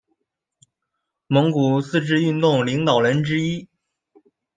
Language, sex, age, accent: Chinese, male, 19-29, 出生地：山东省